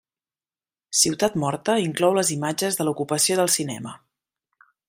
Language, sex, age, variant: Catalan, female, 30-39, Central